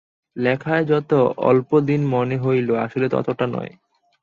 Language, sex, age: Bengali, male, under 19